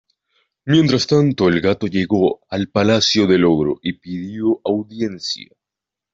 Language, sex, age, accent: Spanish, male, under 19, Andino-Pacífico: Colombia, Perú, Ecuador, oeste de Bolivia y Venezuela andina